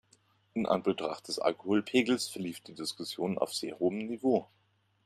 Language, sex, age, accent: German, male, 40-49, Deutschland Deutsch